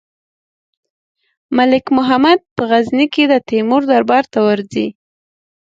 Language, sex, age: Pashto, female, 30-39